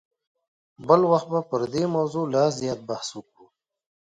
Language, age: Pashto, 30-39